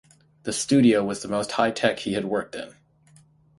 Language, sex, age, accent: English, male, 30-39, United States English; Canadian English